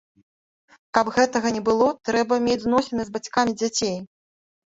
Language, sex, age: Belarusian, female, 40-49